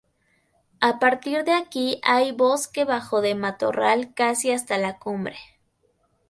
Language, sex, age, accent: Spanish, female, 19-29, México